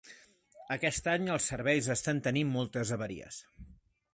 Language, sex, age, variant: Catalan, male, 30-39, Central